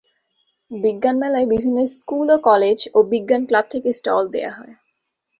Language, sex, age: Bengali, female, 19-29